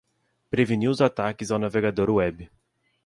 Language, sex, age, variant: Portuguese, male, 19-29, Portuguese (Brasil)